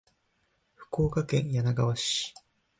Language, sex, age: Japanese, male, 19-29